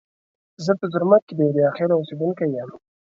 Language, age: Pashto, 19-29